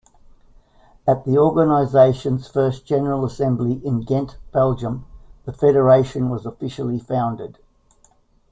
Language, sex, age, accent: English, male, 70-79, Australian English